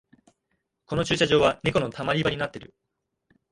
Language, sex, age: Japanese, male, 19-29